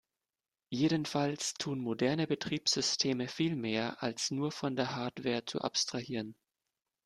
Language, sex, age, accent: German, male, 19-29, Deutschland Deutsch